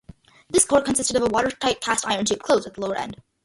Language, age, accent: English, under 19, United States English